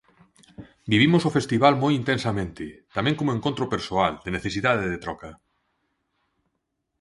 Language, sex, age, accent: Galician, male, 40-49, Normativo (estándar); Neofalante